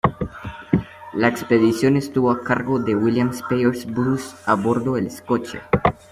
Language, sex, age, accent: Spanish, male, under 19, Andino-Pacífico: Colombia, Perú, Ecuador, oeste de Bolivia y Venezuela andina